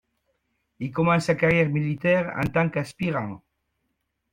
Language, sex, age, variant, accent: French, male, 70-79, Français d'Amérique du Nord, Français du Canada